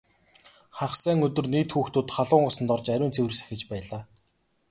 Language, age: Mongolian, 19-29